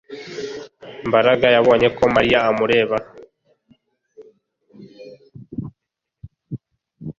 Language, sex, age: Kinyarwanda, male, 19-29